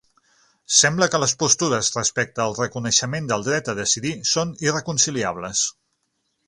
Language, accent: Catalan, central; septentrional